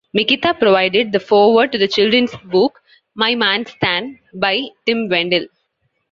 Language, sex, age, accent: English, female, 19-29, India and South Asia (India, Pakistan, Sri Lanka)